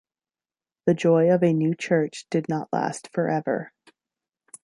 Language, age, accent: English, 30-39, United States English